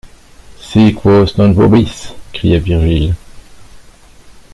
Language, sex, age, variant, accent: French, male, 50-59, Français d'Europe, Français de Belgique